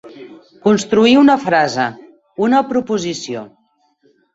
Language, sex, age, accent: Catalan, female, 40-49, gironí